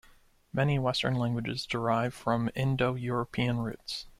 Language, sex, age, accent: English, male, 19-29, Canadian English